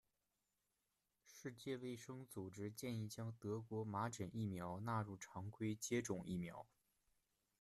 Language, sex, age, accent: Chinese, male, under 19, 出生地：黑龙江省